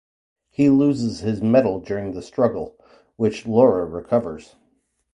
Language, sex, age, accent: English, male, 40-49, Canadian English